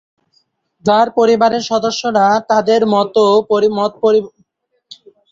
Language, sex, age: Bengali, male, 19-29